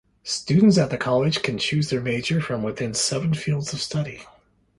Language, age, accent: English, 60-69, Canadian English